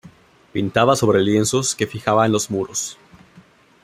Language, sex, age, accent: Spanish, male, 19-29, México